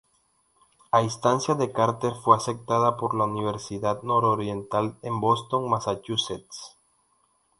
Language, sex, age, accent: Spanish, male, 19-29, Andino-Pacífico: Colombia, Perú, Ecuador, oeste de Bolivia y Venezuela andina